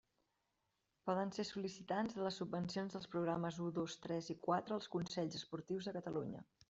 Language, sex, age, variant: Catalan, female, 30-39, Central